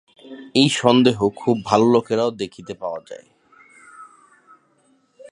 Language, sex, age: Bengali, male, 30-39